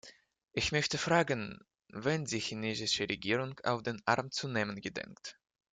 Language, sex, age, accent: German, male, 19-29, Russisch Deutsch